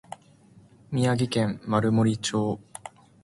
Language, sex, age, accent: Japanese, male, 19-29, 標準語